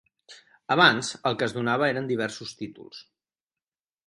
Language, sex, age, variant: Catalan, male, 40-49, Central